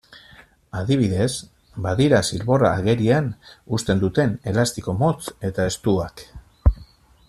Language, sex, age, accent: Basque, male, 40-49, Erdialdekoa edo Nafarra (Gipuzkoa, Nafarroa)